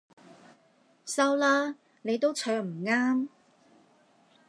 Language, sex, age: Cantonese, female, 40-49